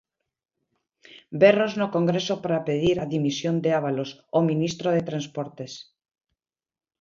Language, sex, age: Galician, female, 60-69